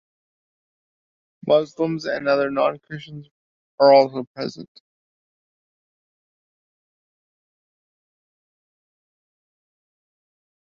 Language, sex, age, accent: English, male, 40-49, Canadian English